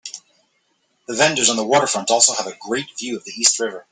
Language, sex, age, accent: English, male, 40-49, United States English